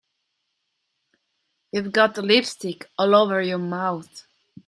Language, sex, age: English, female, 30-39